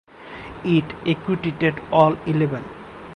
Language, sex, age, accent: English, male, 19-29, India and South Asia (India, Pakistan, Sri Lanka)